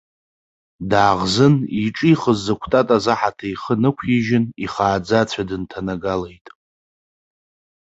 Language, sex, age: Abkhazian, male, 30-39